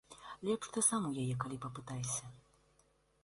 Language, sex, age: Belarusian, female, 30-39